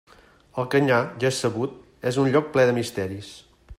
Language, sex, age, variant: Catalan, male, 50-59, Central